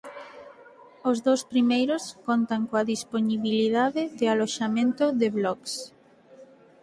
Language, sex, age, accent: Galician, female, 19-29, Normativo (estándar)